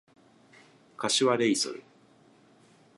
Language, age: Japanese, 40-49